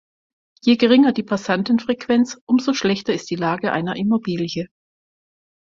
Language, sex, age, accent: German, female, 50-59, Deutschland Deutsch